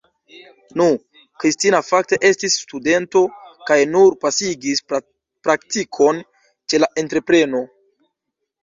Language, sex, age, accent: Esperanto, male, 19-29, Internacia